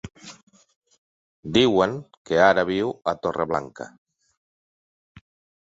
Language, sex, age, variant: Catalan, male, 50-59, Central